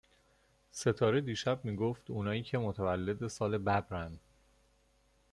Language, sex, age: Persian, male, 30-39